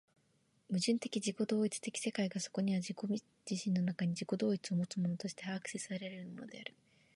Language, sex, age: Japanese, female, under 19